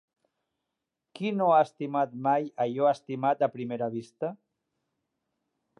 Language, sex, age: Catalan, male, 60-69